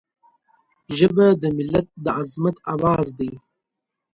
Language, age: Pashto, 19-29